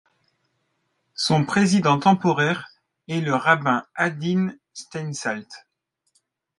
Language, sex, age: French, male, 30-39